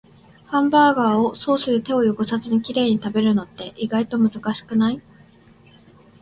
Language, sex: Japanese, female